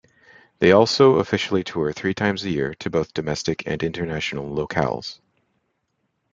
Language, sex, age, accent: English, male, 30-39, United States English